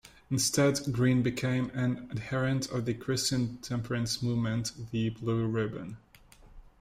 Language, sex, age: English, male, 19-29